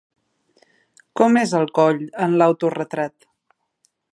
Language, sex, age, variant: Catalan, female, 30-39, Central